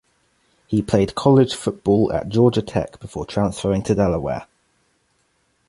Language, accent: English, England English